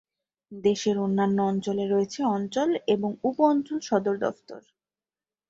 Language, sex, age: Bengali, female, 19-29